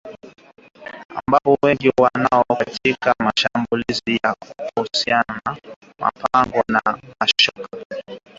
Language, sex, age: Swahili, male, 19-29